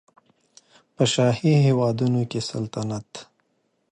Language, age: Pashto, 40-49